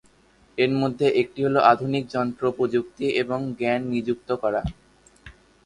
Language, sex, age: Bengali, male, under 19